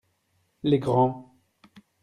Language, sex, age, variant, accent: French, male, 30-39, Français d'Europe, Français de Belgique